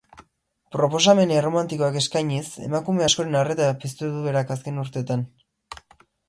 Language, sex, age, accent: Basque, male, 19-29, Erdialdekoa edo Nafarra (Gipuzkoa, Nafarroa)